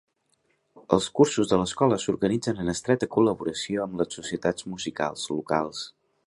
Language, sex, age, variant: Catalan, male, 30-39, Balear